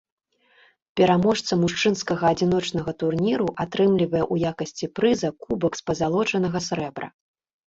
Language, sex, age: Belarusian, female, 30-39